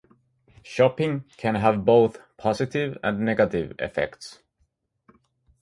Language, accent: English, United States English